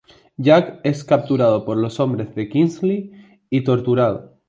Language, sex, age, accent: Spanish, male, 19-29, España: Sur peninsular (Andalucia, Extremadura, Murcia)